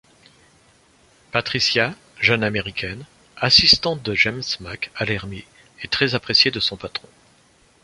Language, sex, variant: French, male, Français de métropole